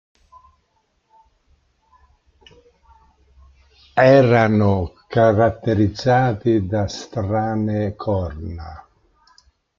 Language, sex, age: Italian, male, 19-29